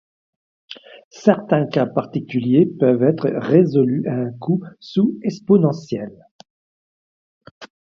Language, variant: French, Français de métropole